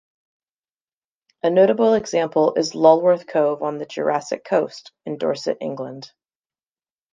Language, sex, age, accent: English, female, 30-39, United States English